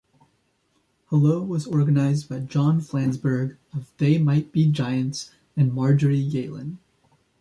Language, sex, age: English, male, under 19